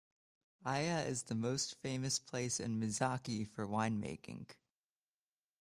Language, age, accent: English, 19-29, United States English